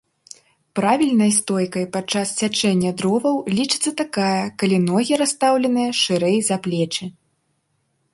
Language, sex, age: Belarusian, female, 19-29